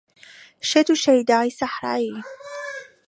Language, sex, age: Central Kurdish, female, 19-29